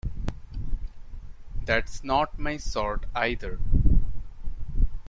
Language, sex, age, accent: English, male, 19-29, India and South Asia (India, Pakistan, Sri Lanka)